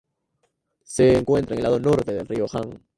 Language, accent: Spanish, América central